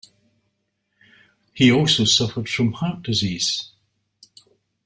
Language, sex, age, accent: English, male, 70-79, Scottish English